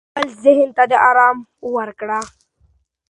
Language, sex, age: Pashto, male, 19-29